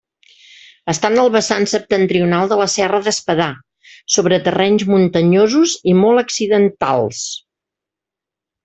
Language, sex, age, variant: Catalan, female, 60-69, Central